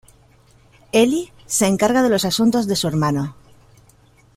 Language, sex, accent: Spanish, female, España: Sur peninsular (Andalucia, Extremadura, Murcia)